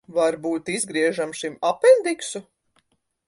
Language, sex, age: Latvian, female, 40-49